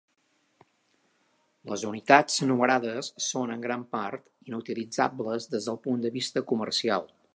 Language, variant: Catalan, Balear